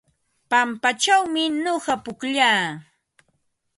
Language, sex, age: Ambo-Pasco Quechua, female, 50-59